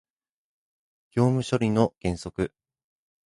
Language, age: Japanese, 19-29